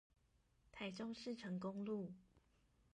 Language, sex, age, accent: Chinese, female, 40-49, 出生地：臺北市